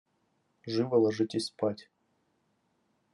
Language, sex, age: Russian, male, 19-29